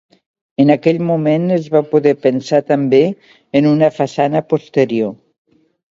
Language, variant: Catalan, Nord-Occidental